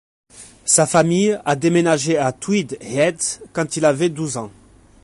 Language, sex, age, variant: French, male, 40-49, Français de métropole